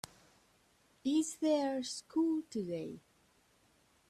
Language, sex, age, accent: English, female, 19-29, England English